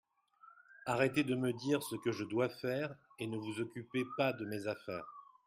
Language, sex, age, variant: French, male, 40-49, Français de métropole